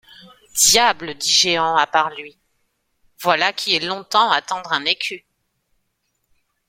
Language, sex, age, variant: French, female, 40-49, Français de métropole